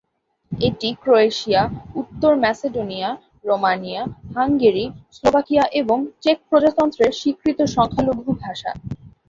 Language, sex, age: Bengali, female, under 19